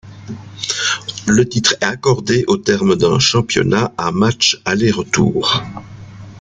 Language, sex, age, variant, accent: French, male, 60-69, Français d'Europe, Français de Belgique